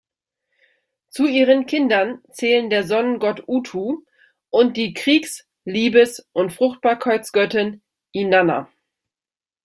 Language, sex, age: German, female, 30-39